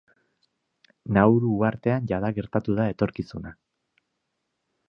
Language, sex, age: Basque, male, 30-39